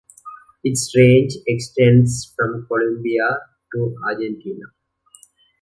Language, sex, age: English, male, 19-29